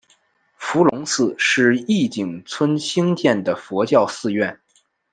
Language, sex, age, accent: Chinese, male, 19-29, 出生地：北京市